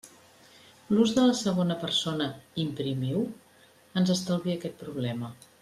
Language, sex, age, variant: Catalan, female, 50-59, Central